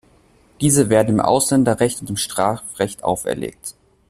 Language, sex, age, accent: German, male, 19-29, Deutschland Deutsch